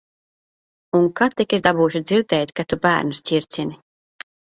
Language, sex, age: Latvian, female, 30-39